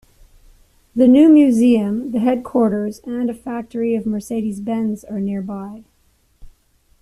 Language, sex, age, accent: English, female, 50-59, Canadian English